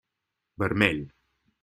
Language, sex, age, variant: Catalan, male, 30-39, Central